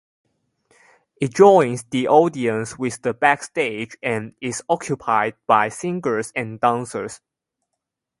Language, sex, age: English, male, under 19